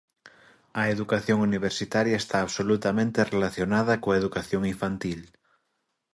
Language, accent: Galician, Oriental (común en zona oriental)